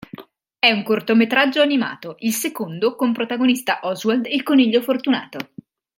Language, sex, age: Italian, female, 30-39